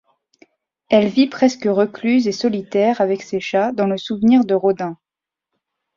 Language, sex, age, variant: French, female, 19-29, Français de métropole